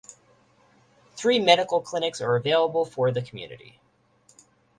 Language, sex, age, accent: English, male, 30-39, United States English